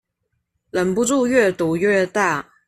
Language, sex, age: Chinese, female, 19-29